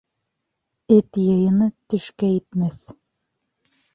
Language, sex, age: Bashkir, female, 19-29